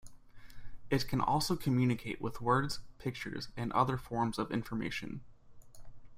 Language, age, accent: English, 19-29, United States English